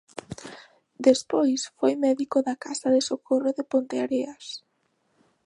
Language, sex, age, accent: Galician, female, 19-29, Atlántico (seseo e gheada)